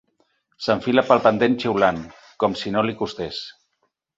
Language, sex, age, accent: Catalan, male, 50-59, Barcelonès